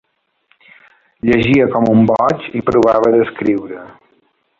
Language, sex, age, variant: Catalan, male, 50-59, Balear